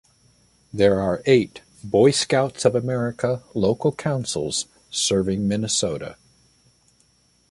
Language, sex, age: English, male, 60-69